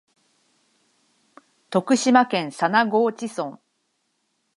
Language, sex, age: Japanese, female, 30-39